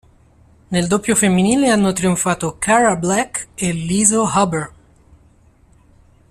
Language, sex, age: Italian, male, 30-39